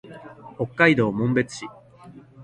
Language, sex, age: Japanese, male, 19-29